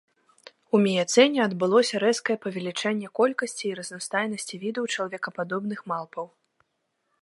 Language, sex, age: Belarusian, female, 19-29